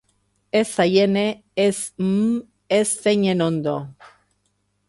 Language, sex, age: Basque, female, 50-59